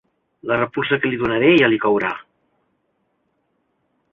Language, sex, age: Catalan, male, 60-69